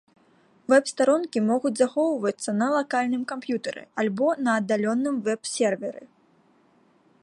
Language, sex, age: Belarusian, female, 19-29